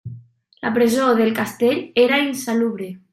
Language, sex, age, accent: Catalan, female, 19-29, valencià